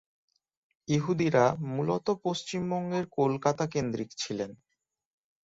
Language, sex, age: Bengali, male, 19-29